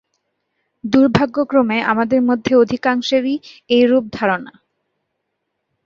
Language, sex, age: Bengali, female, 19-29